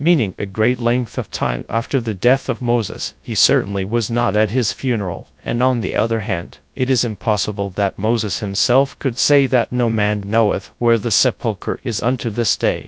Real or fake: fake